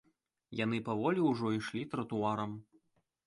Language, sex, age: Belarusian, male, 19-29